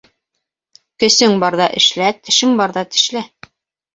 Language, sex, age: Bashkir, female, 40-49